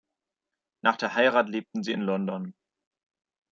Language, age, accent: German, 19-29, Deutschland Deutsch